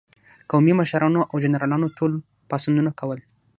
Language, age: Pashto, under 19